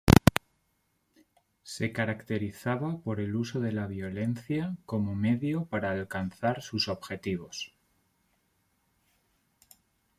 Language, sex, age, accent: Spanish, male, 19-29, España: Centro-Sur peninsular (Madrid, Toledo, Castilla-La Mancha)